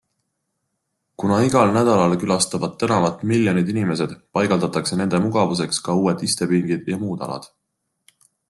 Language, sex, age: Estonian, male, 30-39